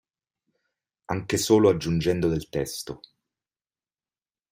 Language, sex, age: Italian, male, 40-49